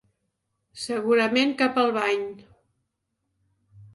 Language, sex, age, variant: Catalan, female, 60-69, Central